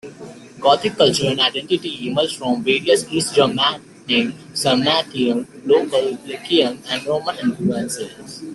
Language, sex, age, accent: English, male, 19-29, United States English